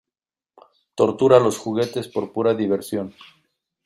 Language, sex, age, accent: Spanish, male, 50-59, México